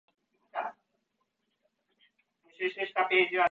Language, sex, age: Japanese, male, 19-29